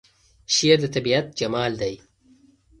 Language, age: Pashto, 19-29